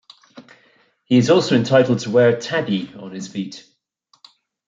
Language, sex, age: English, male, 50-59